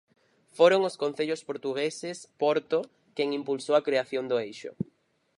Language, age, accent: Galician, 19-29, Central (gheada)